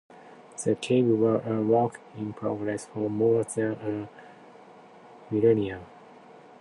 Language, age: English, 30-39